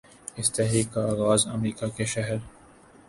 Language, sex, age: Urdu, male, 19-29